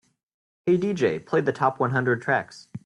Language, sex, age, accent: English, male, 19-29, United States English